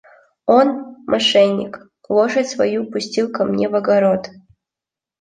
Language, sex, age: Russian, female, under 19